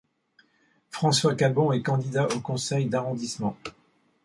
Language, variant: French, Français de métropole